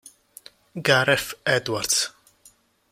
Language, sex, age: Italian, male, under 19